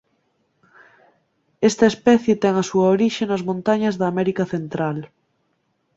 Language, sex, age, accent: Galician, female, 19-29, Central (gheada)